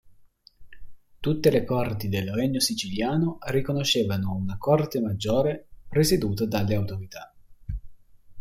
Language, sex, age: Italian, male, 19-29